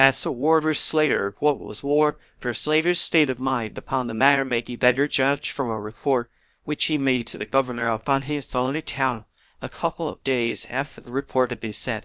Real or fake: fake